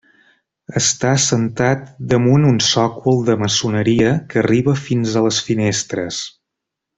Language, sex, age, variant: Catalan, male, 30-39, Central